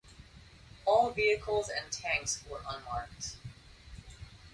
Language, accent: English, United States English